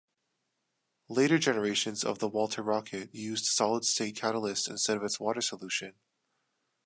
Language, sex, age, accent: English, male, 19-29, Canadian English